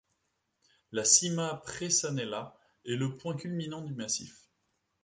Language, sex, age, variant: French, male, 19-29, Français de métropole